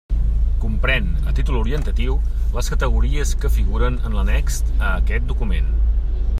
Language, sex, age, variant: Catalan, male, 40-49, Central